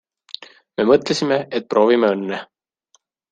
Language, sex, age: Estonian, male, 19-29